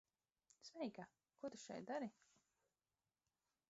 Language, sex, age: Latvian, female, 30-39